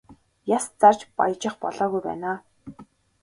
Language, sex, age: Mongolian, female, 19-29